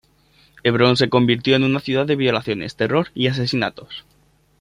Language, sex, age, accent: Spanish, male, 19-29, España: Centro-Sur peninsular (Madrid, Toledo, Castilla-La Mancha)